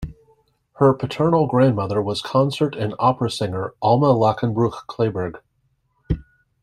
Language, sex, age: English, male, 40-49